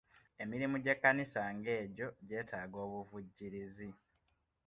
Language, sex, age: Ganda, male, 19-29